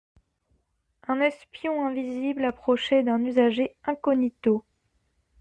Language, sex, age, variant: French, female, 19-29, Français de métropole